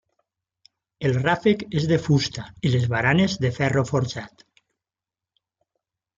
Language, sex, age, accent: Catalan, male, 60-69, valencià